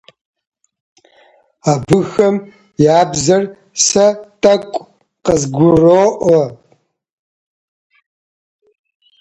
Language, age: Kabardian, 40-49